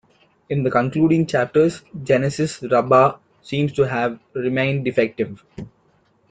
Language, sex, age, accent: English, male, 19-29, India and South Asia (India, Pakistan, Sri Lanka)